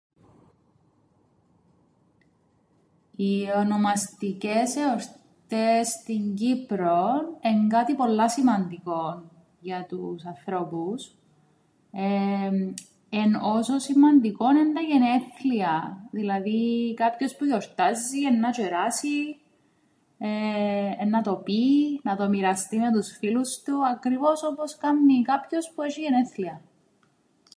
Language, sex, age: Greek, female, 30-39